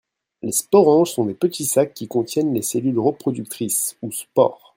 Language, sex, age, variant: French, male, 19-29, Français de métropole